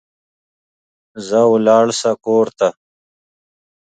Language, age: Pashto, 30-39